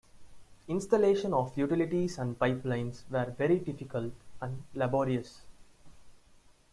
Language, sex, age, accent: English, male, 19-29, India and South Asia (India, Pakistan, Sri Lanka)